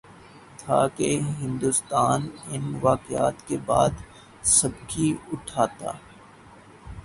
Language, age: Urdu, 19-29